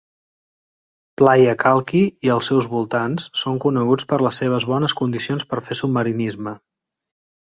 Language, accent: Catalan, Camp de Tarragona